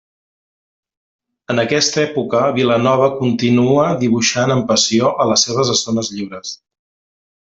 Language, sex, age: Catalan, male, 40-49